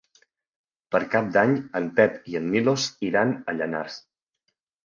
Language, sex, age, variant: Catalan, male, 19-29, Central